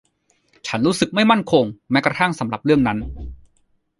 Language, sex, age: Thai, male, 30-39